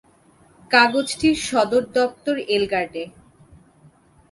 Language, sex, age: Bengali, female, 19-29